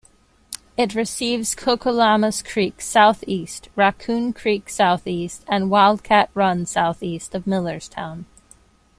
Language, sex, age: English, female, 19-29